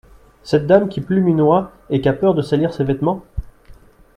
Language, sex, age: French, male, 30-39